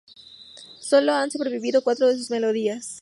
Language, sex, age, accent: Spanish, female, 19-29, México